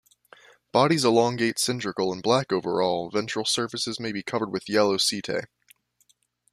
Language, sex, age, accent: English, male, under 19, United States English